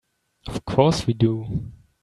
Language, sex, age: English, male, 19-29